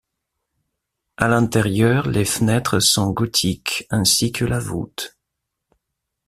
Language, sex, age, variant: French, male, 30-39, Français de métropole